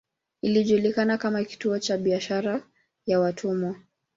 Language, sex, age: Swahili, male, 19-29